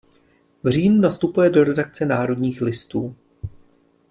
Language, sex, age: Czech, male, 30-39